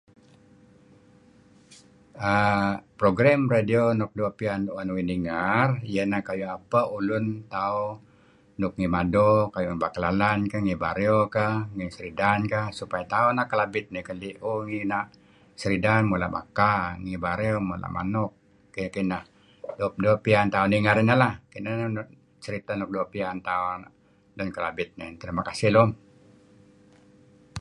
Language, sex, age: Kelabit, male, 70-79